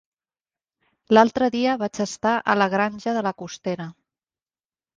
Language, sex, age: Catalan, female, 40-49